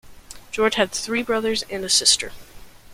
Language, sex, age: English, male, 19-29